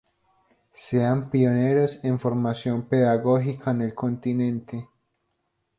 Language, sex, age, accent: Spanish, male, 19-29, Andino-Pacífico: Colombia, Perú, Ecuador, oeste de Bolivia y Venezuela andina